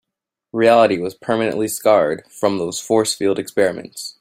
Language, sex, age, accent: English, male, 19-29, United States English